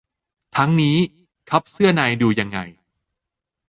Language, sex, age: Thai, male, 40-49